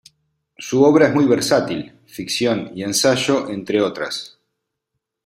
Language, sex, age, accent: Spanish, male, 40-49, Rioplatense: Argentina, Uruguay, este de Bolivia, Paraguay